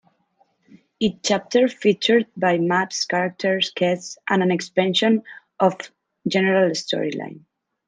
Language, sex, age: English, female, 19-29